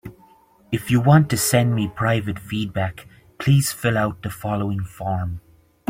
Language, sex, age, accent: English, male, 30-39, Irish English